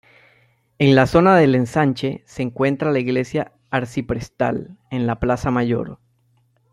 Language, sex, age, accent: Spanish, male, 30-39, América central